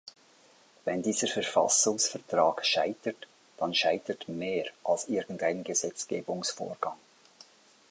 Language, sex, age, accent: German, male, 50-59, Schweizerdeutsch